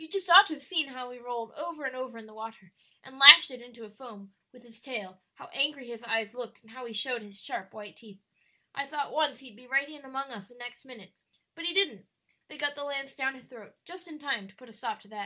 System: none